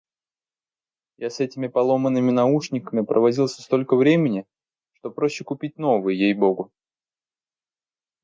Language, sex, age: Russian, male, 19-29